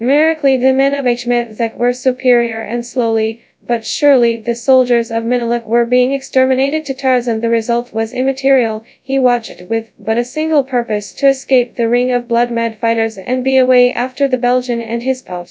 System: TTS, FastPitch